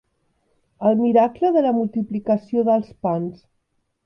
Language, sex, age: Catalan, female, 50-59